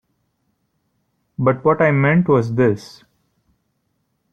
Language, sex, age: English, male, 19-29